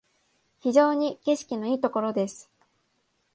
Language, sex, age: Japanese, female, 19-29